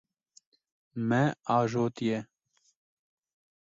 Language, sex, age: Kurdish, male, 19-29